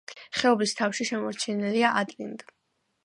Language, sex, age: Georgian, female, under 19